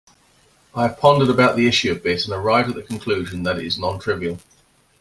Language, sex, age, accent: English, male, 40-49, England English